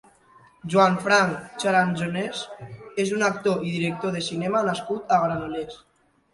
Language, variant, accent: Catalan, Nord-Occidental, nord-occidental